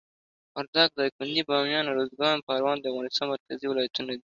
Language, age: Pashto, 19-29